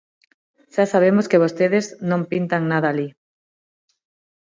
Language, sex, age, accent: Galician, female, 30-39, Normativo (estándar); Neofalante